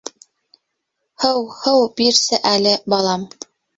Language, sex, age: Bashkir, female, 30-39